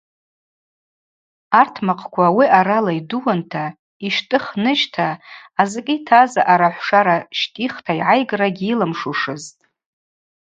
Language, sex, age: Abaza, female, 40-49